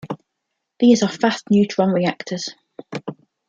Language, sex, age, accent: English, female, 19-29, England English